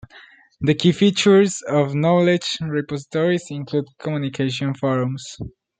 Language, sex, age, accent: English, male, under 19, United States English